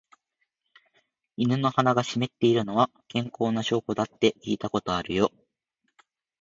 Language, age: Japanese, 19-29